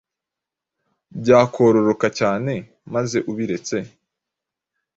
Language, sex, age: Kinyarwanda, male, 19-29